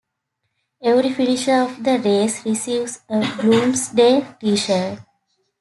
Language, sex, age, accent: English, female, 19-29, United States English